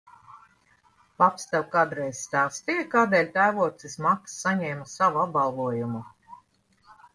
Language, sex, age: Latvian, female, 50-59